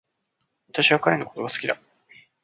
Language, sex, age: Japanese, male, 30-39